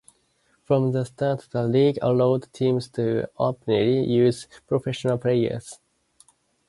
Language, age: English, 19-29